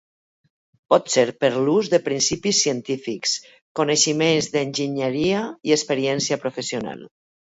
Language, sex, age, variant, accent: Catalan, female, 50-59, Valencià meridional, valencià